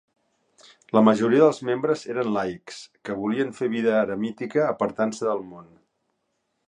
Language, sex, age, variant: Catalan, male, 50-59, Central